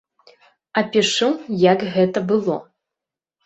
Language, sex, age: Belarusian, female, 19-29